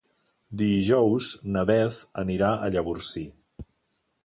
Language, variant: Catalan, Central